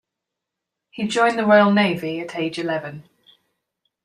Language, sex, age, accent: English, female, 40-49, England English